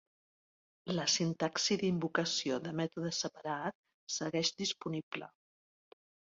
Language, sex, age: Catalan, female, 60-69